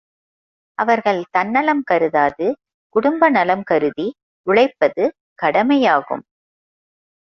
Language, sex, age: Tamil, female, 50-59